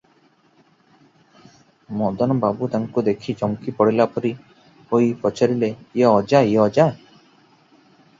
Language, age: Odia, 19-29